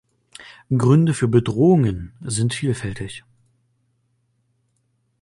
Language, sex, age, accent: German, male, 19-29, Deutschland Deutsch